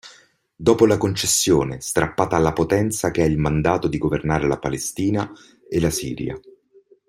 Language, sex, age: Italian, male, 40-49